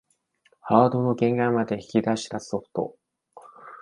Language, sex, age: Japanese, male, 19-29